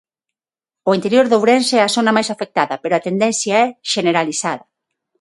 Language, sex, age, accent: Galician, female, 40-49, Atlántico (seseo e gheada); Neofalante